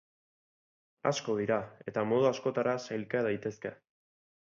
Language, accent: Basque, Erdialdekoa edo Nafarra (Gipuzkoa, Nafarroa)